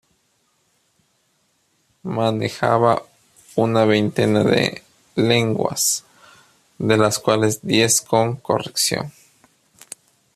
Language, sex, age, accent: Spanish, male, 40-49, Andino-Pacífico: Colombia, Perú, Ecuador, oeste de Bolivia y Venezuela andina